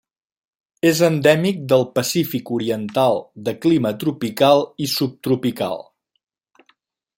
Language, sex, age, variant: Catalan, male, 50-59, Central